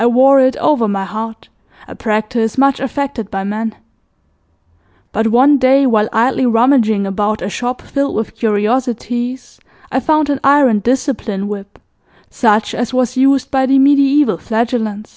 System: none